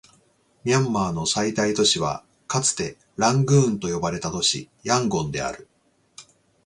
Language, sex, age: Japanese, male, 40-49